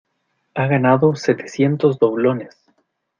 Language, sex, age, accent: Spanish, male, 19-29, Chileno: Chile, Cuyo